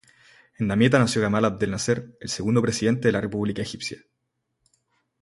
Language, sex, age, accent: Spanish, male, 19-29, Chileno: Chile, Cuyo